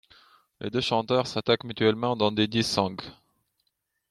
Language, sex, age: French, female, 30-39